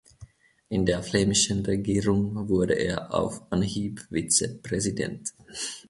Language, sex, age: German, male, 30-39